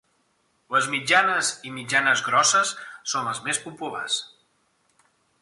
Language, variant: Catalan, Central